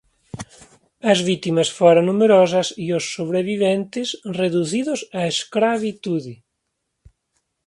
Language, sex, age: Galician, male, 40-49